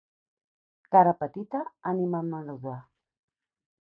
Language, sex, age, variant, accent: Catalan, female, 40-49, Central, Camp de Tarragona